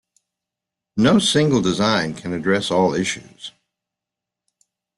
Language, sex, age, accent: English, male, 60-69, United States English